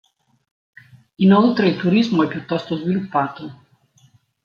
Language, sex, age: Italian, female, 50-59